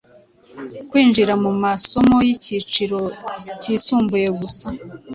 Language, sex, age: Kinyarwanda, female, 19-29